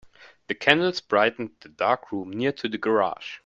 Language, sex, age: English, male, 19-29